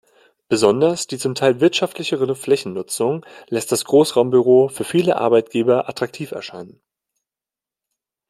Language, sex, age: German, male, 19-29